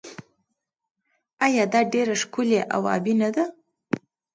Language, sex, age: Pashto, female, 19-29